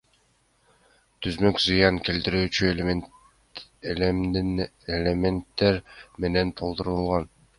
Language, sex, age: Kyrgyz, male, 19-29